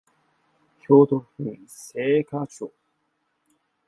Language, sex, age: Japanese, male, 19-29